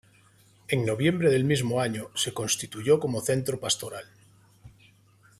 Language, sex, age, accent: Spanish, male, 40-49, España: Norte peninsular (Asturias, Castilla y León, Cantabria, País Vasco, Navarra, Aragón, La Rioja, Guadalajara, Cuenca)